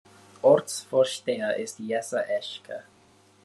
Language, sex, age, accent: German, male, 19-29, Britisches Deutsch